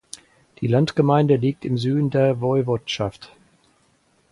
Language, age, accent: German, 60-69, Deutschland Deutsch